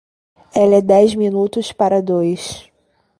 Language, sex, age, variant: Portuguese, female, 30-39, Portuguese (Brasil)